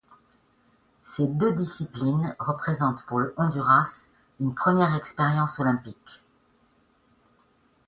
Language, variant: French, Français de métropole